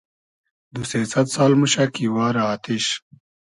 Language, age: Hazaragi, 30-39